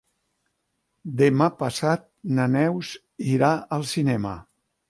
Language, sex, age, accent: Catalan, male, 60-69, valencià